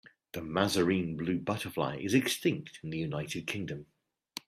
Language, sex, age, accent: English, male, 40-49, England English